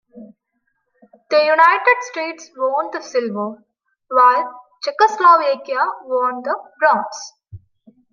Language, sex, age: English, female, 19-29